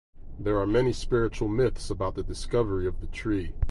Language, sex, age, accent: English, male, 40-49, United States English